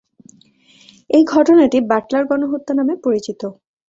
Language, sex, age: Bengali, female, 19-29